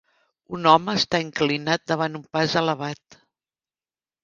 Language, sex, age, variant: Catalan, female, 50-59, Central